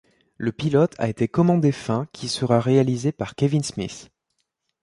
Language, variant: French, Français de métropole